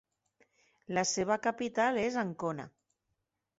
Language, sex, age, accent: Catalan, female, 40-49, valencià; Tortosí